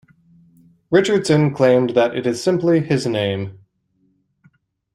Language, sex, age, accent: English, male, 19-29, United States English